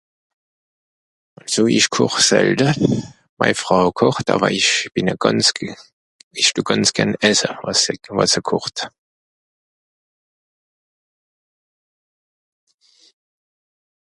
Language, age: Swiss German, 40-49